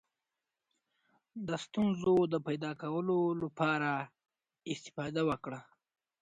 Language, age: Pashto, 19-29